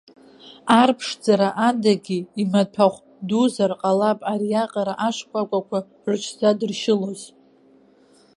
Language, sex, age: Abkhazian, female, 19-29